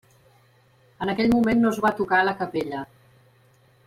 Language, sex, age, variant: Catalan, female, 50-59, Central